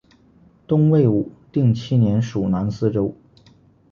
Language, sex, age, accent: Chinese, male, 19-29, 出生地：吉林省